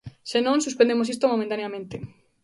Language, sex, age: Galician, female, 19-29